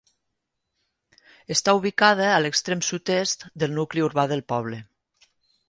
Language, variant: Catalan, Nord-Occidental